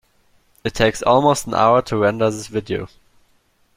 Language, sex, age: English, male, 19-29